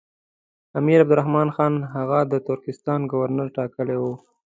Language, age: Pashto, 19-29